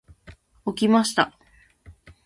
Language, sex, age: Japanese, female, 19-29